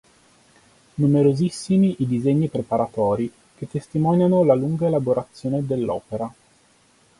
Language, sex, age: Italian, male, 30-39